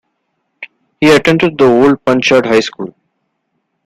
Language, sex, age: English, male, 19-29